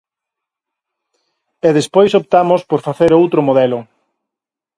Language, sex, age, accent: Galician, male, 40-49, Normativo (estándar)